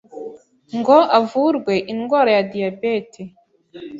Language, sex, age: Kinyarwanda, female, 19-29